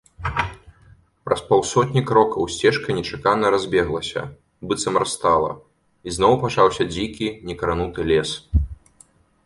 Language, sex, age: Belarusian, male, 19-29